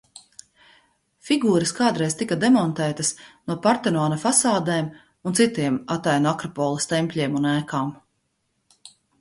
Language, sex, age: Latvian, female, 50-59